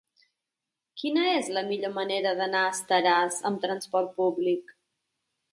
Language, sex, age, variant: Catalan, female, 30-39, Central